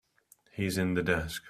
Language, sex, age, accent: English, male, 19-29, England English